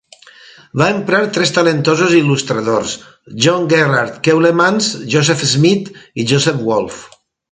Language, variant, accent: Catalan, Valencià meridional, valencià